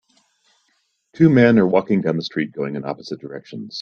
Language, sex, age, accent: English, male, 30-39, United States English